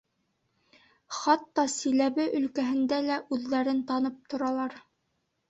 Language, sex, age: Bashkir, female, 19-29